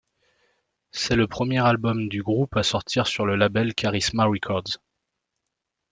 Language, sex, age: French, male, 30-39